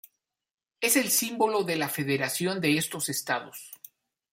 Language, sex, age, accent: Spanish, male, 50-59, México